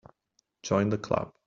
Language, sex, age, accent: English, male, 30-39, United States English